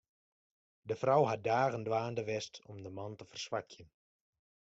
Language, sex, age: Western Frisian, male, 19-29